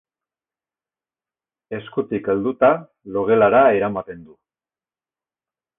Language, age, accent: Basque, 60-69, Mendebalekoa (Araba, Bizkaia, Gipuzkoako mendebaleko herri batzuk)